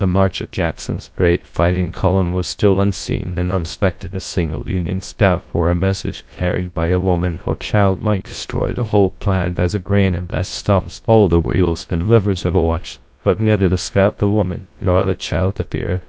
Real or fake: fake